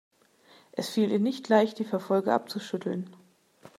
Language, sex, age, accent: German, female, 30-39, Deutschland Deutsch